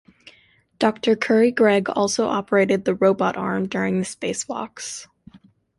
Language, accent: English, United States English